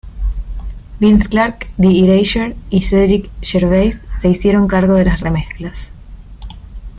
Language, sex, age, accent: Spanish, female, 19-29, Rioplatense: Argentina, Uruguay, este de Bolivia, Paraguay